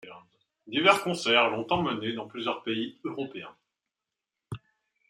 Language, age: French, 30-39